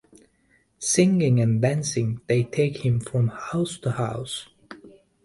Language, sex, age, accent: English, male, 30-39, England English